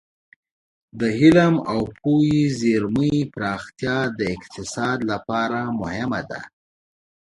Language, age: Pashto, 19-29